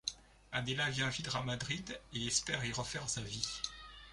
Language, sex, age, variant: French, male, 50-59, Français de métropole